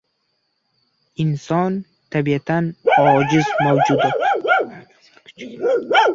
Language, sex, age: Uzbek, male, 19-29